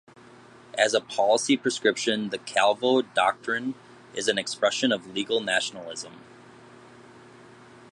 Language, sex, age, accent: English, male, 30-39, United States English